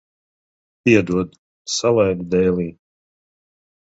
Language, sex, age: Latvian, male, 30-39